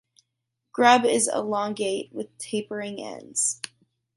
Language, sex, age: English, female, under 19